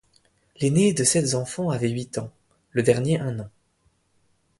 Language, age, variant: French, 19-29, Français de métropole